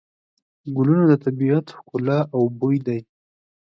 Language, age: Pashto, 19-29